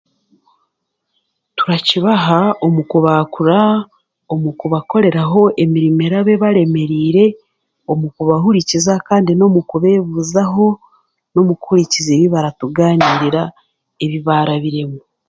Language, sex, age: Chiga, female, 40-49